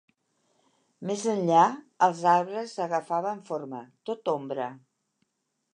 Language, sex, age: Catalan, female, 60-69